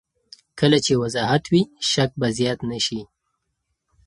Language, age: Pashto, 19-29